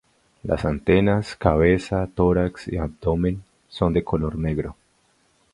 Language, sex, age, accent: Spanish, male, 30-39, Andino-Pacífico: Colombia, Perú, Ecuador, oeste de Bolivia y Venezuela andina